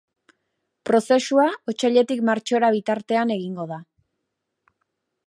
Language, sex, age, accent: Basque, female, 19-29, Erdialdekoa edo Nafarra (Gipuzkoa, Nafarroa)